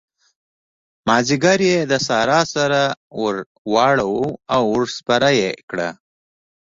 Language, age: Pashto, 19-29